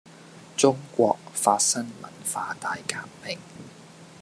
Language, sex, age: Cantonese, male, 30-39